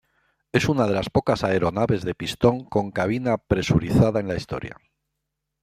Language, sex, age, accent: Spanish, male, 60-69, España: Centro-Sur peninsular (Madrid, Toledo, Castilla-La Mancha)